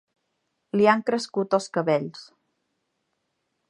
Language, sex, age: Catalan, female, 40-49